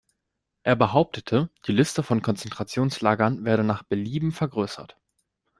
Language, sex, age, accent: German, male, 19-29, Deutschland Deutsch